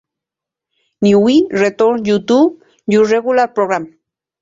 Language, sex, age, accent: Spanish, female, 40-49, México